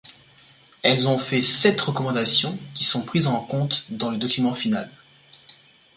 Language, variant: French, Français de métropole